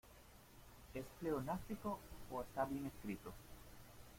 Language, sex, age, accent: Spanish, male, 30-39, Caribe: Cuba, Venezuela, Puerto Rico, República Dominicana, Panamá, Colombia caribeña, México caribeño, Costa del golfo de México